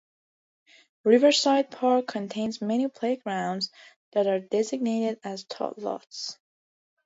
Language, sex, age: English, female, under 19